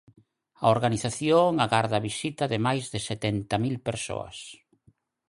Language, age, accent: Galician, 60-69, Normativo (estándar)